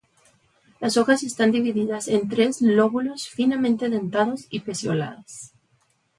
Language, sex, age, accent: Spanish, female, 30-39, México